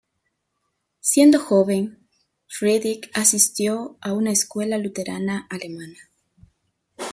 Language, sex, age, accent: Spanish, female, 19-29, América central